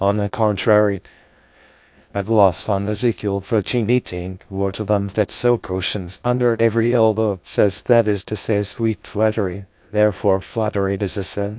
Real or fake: fake